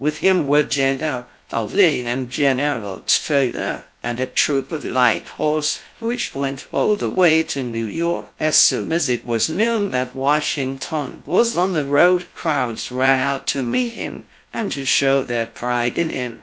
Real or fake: fake